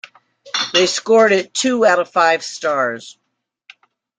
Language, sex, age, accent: English, female, 60-69, United States English